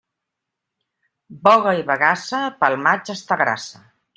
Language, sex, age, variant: Catalan, female, 60-69, Central